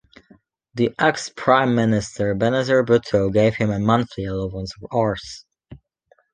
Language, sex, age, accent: English, male, 19-29, Welsh English